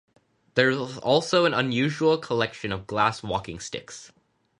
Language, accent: English, India and South Asia (India, Pakistan, Sri Lanka)